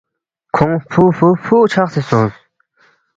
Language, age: Balti, 19-29